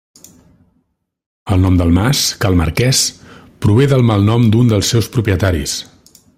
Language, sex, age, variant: Catalan, male, 40-49, Central